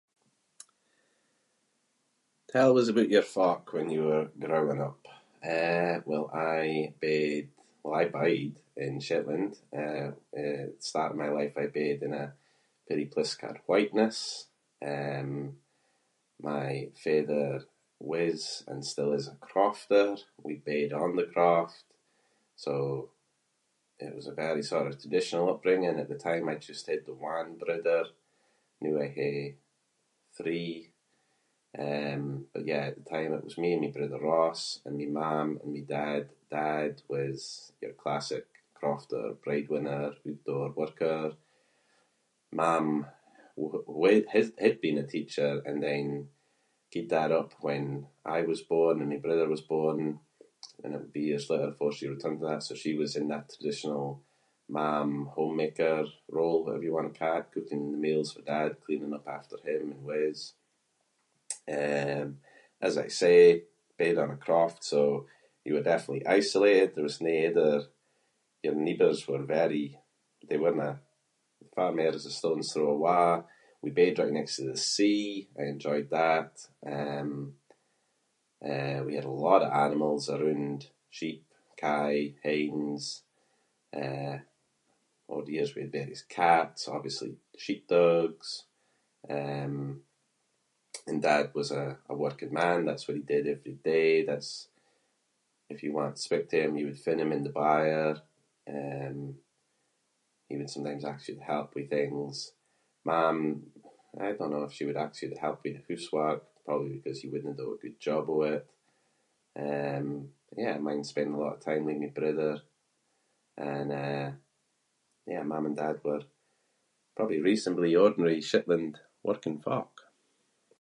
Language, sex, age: Scots, male, 30-39